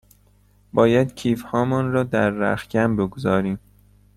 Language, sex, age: Persian, male, 19-29